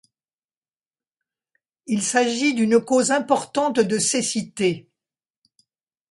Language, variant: French, Français de métropole